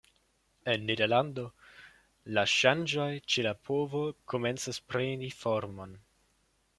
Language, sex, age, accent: Esperanto, male, 19-29, Internacia